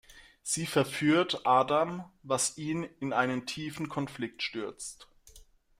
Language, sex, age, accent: German, male, 19-29, Deutschland Deutsch